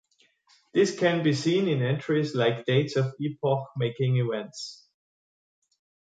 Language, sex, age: English, male, 30-39